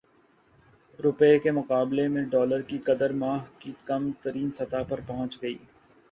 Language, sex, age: Urdu, male, 40-49